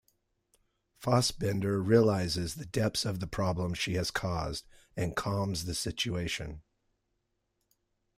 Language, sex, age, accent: English, male, 50-59, United States English